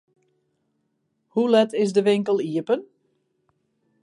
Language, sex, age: Western Frisian, female, 50-59